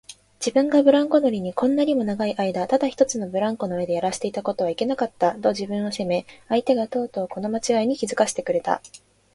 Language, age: Japanese, 19-29